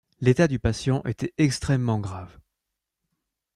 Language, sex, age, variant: French, male, 19-29, Français de métropole